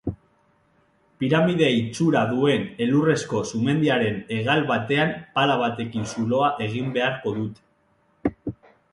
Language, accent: Basque, Mendebalekoa (Araba, Bizkaia, Gipuzkoako mendebaleko herri batzuk)